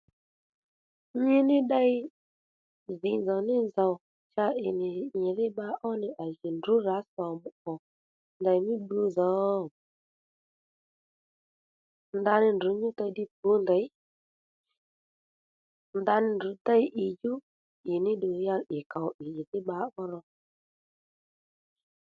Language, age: Lendu, 19-29